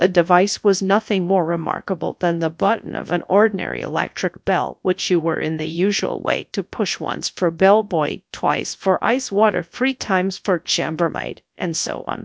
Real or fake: fake